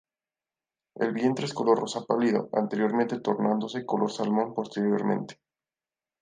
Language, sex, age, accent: Spanish, male, 19-29, México